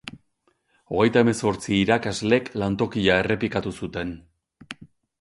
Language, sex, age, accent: Basque, male, 50-59, Erdialdekoa edo Nafarra (Gipuzkoa, Nafarroa)